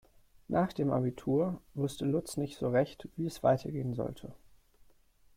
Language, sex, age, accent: German, male, 19-29, Deutschland Deutsch